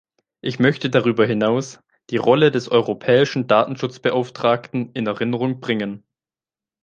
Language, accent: German, Deutschland Deutsch